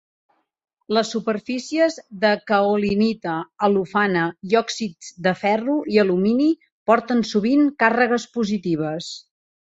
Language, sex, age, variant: Catalan, female, 40-49, Central